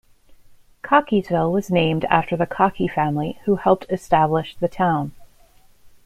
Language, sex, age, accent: English, female, 40-49, United States English